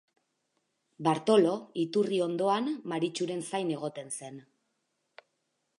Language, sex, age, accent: Basque, female, 40-49, Erdialdekoa edo Nafarra (Gipuzkoa, Nafarroa)